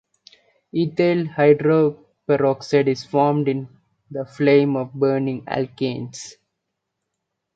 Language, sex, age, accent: English, male, 19-29, India and South Asia (India, Pakistan, Sri Lanka)